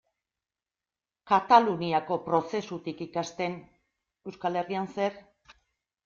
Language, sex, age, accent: Basque, female, 60-69, Erdialdekoa edo Nafarra (Gipuzkoa, Nafarroa)